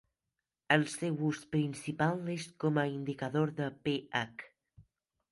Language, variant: Catalan, Central